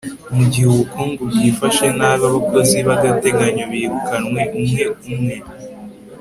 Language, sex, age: Kinyarwanda, male, 19-29